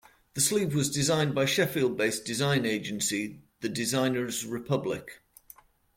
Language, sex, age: English, male, 50-59